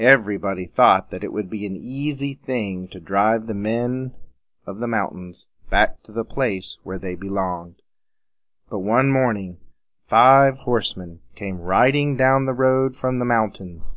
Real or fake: real